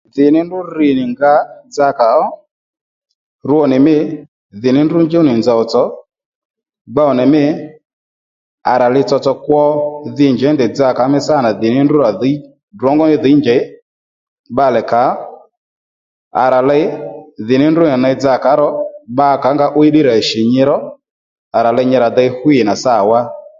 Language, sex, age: Lendu, male, 30-39